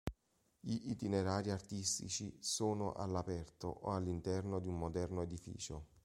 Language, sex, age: Italian, male, 30-39